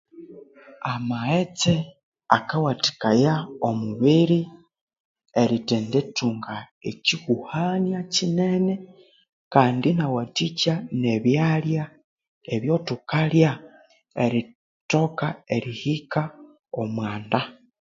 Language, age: Konzo, 19-29